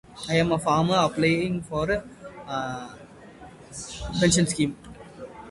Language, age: English, 19-29